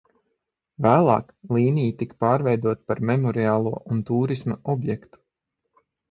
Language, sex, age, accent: Latvian, male, 30-39, Dzimtā valoda